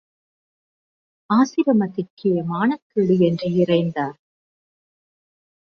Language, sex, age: Tamil, female, 40-49